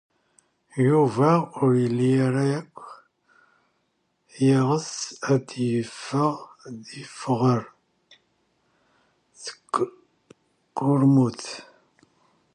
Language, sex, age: Kabyle, male, 40-49